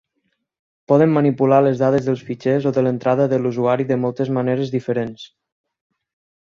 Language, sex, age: Catalan, male, 19-29